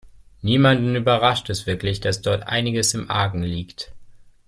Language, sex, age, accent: German, male, 19-29, Deutschland Deutsch